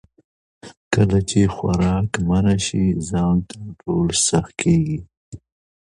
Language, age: Pashto, 40-49